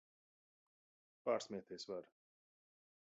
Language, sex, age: Latvian, male, 30-39